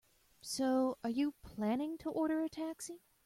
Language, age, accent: English, 30-39, United States English